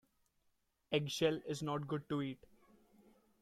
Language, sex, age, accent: English, male, 19-29, India and South Asia (India, Pakistan, Sri Lanka)